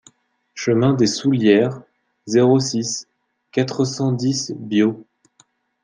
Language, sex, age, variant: French, male, 19-29, Français de métropole